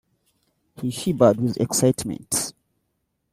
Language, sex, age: English, male, 19-29